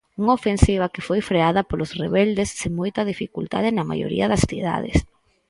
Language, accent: Galician, Normativo (estándar)